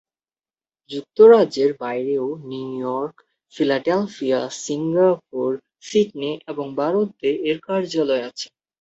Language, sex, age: Bengali, male, under 19